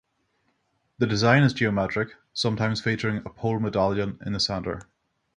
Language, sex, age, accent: English, male, 30-39, Northern Irish